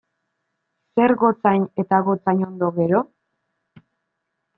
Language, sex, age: Basque, male, 19-29